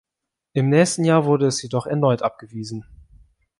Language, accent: German, Deutschland Deutsch